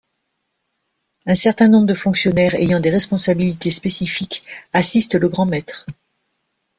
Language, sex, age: French, female, 50-59